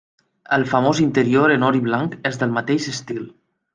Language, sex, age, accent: Catalan, male, 19-29, valencià